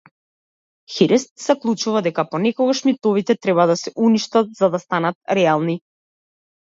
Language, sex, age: Macedonian, female, 30-39